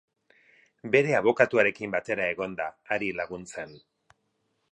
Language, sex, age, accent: Basque, male, 50-59, Erdialdekoa edo Nafarra (Gipuzkoa, Nafarroa)